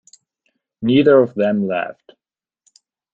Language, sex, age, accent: English, male, 19-29, United States English